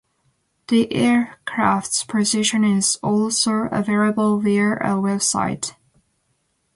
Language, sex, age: English, female, 19-29